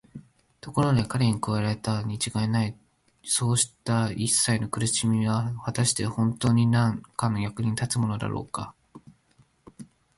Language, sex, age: Japanese, male, 19-29